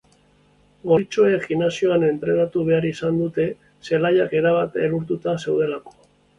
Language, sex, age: Basque, male, 30-39